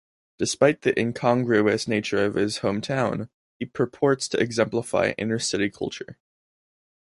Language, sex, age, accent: English, male, under 19, United States English